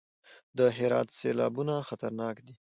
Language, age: Pashto, 19-29